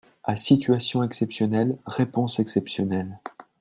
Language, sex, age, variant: French, male, 40-49, Français de métropole